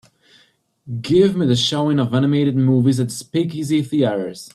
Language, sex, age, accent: English, male, 19-29, United States English